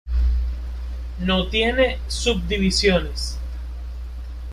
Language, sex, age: Spanish, male, 19-29